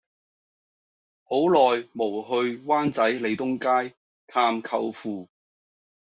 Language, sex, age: Cantonese, male, 40-49